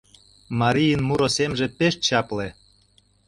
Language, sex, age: Mari, male, 60-69